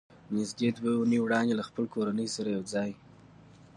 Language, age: Pashto, 19-29